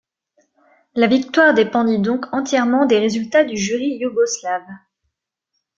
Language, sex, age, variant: French, female, 19-29, Français de métropole